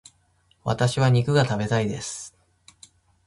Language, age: Japanese, 19-29